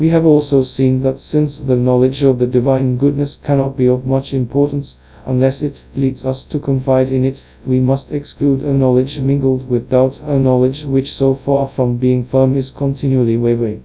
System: TTS, FastPitch